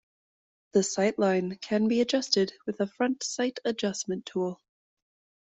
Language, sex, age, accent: English, female, 30-39, Canadian English